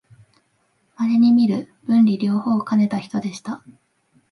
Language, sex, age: Japanese, female, 19-29